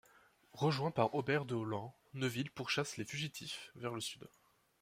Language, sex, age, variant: French, male, 19-29, Français de métropole